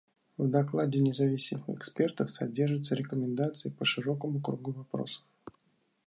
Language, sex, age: Russian, male, 40-49